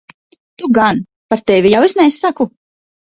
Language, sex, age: Latvian, female, 30-39